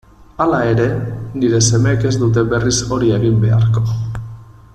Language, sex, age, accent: Basque, male, 50-59, Erdialdekoa edo Nafarra (Gipuzkoa, Nafarroa)